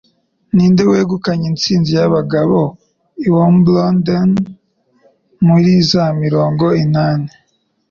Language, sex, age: Kinyarwanda, male, under 19